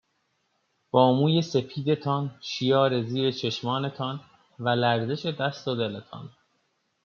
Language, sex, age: Persian, male, 19-29